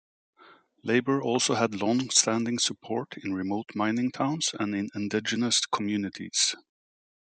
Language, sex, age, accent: English, male, 40-49, United States English